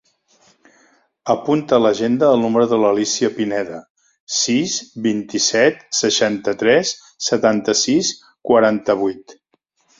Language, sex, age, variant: Catalan, male, 60-69, Septentrional